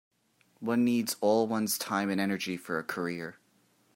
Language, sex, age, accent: English, male, 19-29, United States English